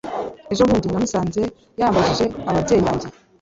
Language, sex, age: Kinyarwanda, female, 19-29